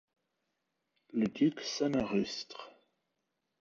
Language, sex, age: French, male, 19-29